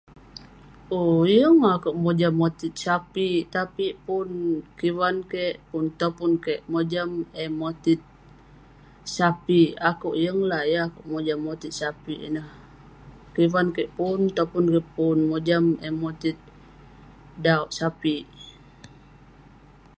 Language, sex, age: Western Penan, female, 19-29